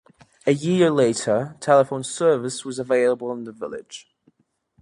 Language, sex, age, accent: English, male, 19-29, England English